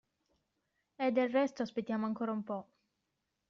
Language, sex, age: Italian, female, 19-29